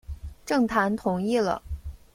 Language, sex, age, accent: Chinese, female, 30-39, 出生地：上海市